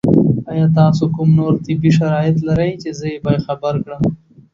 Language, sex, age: Pashto, male, 19-29